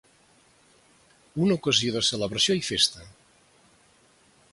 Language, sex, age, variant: Catalan, male, 60-69, Central